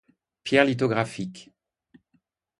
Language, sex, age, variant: French, male, 50-59, Français de métropole